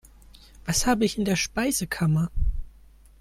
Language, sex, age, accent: German, male, 19-29, Deutschland Deutsch